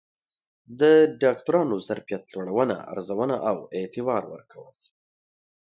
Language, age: Pashto, 19-29